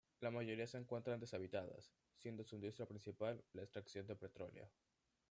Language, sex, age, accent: Spanish, male, under 19, México